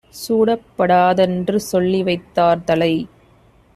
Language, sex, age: Tamil, female, 30-39